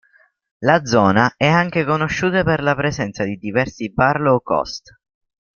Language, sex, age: Italian, male, under 19